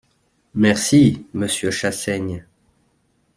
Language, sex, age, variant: French, male, 30-39, Français de métropole